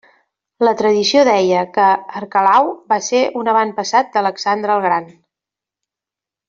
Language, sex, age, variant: Catalan, female, 40-49, Central